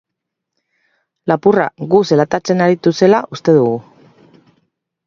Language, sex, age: Basque, female, 40-49